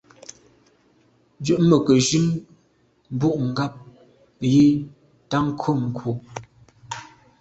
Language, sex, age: Medumba, female, 19-29